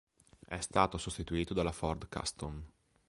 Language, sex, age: Italian, male, 30-39